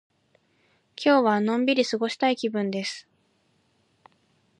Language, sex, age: Japanese, female, 19-29